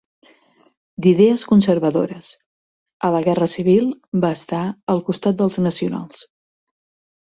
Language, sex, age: Catalan, female, 50-59